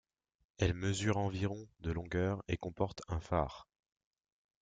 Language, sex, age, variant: French, male, 19-29, Français de métropole